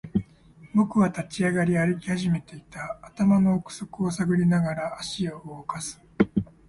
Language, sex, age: Japanese, male, 30-39